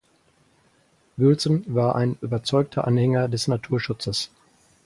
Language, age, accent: German, 60-69, Deutschland Deutsch